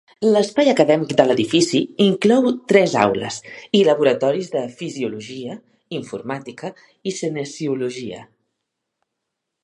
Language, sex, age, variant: Catalan, female, 40-49, Central